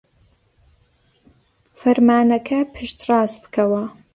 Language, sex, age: Central Kurdish, female, 19-29